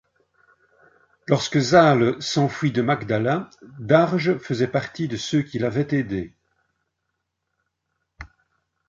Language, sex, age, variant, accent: French, male, 60-69, Français d'Europe, Français de Belgique